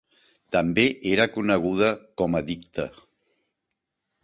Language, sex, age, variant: Catalan, male, 60-69, Central